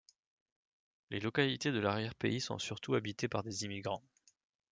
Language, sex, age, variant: French, male, 40-49, Français de métropole